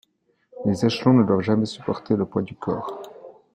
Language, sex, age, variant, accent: French, male, 30-39, Français d'Europe, Français de Suisse